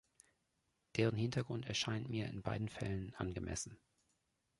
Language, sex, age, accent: German, male, 40-49, Deutschland Deutsch